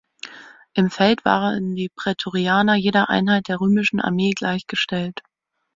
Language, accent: German, Deutschland Deutsch